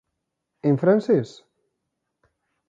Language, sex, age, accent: Galician, male, 19-29, Atlántico (seseo e gheada)